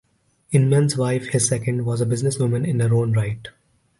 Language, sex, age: English, male, 19-29